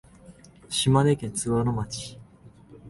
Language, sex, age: Japanese, male, 19-29